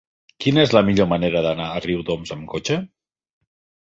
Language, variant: Catalan, Septentrional